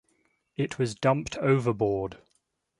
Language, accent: English, England English